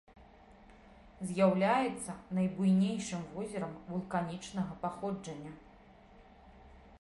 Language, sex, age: Belarusian, female, 30-39